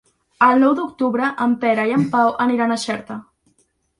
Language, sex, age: Catalan, female, under 19